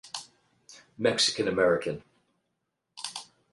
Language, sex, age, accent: English, male, 50-59, United States English